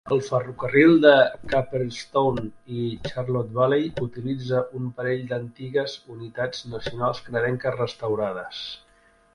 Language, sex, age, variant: Catalan, male, 50-59, Central